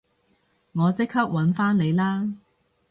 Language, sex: Cantonese, female